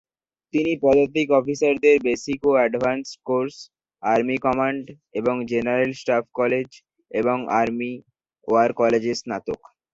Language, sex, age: Bengali, male, 19-29